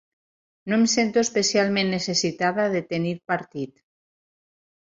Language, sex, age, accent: Catalan, female, 40-49, valencià